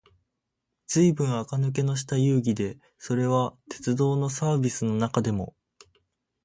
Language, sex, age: Japanese, male, under 19